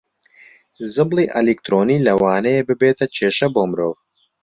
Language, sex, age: Central Kurdish, male, 19-29